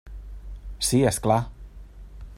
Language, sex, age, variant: Catalan, male, 30-39, Central